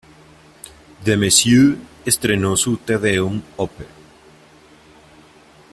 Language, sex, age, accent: Spanish, male, 19-29, Andino-Pacífico: Colombia, Perú, Ecuador, oeste de Bolivia y Venezuela andina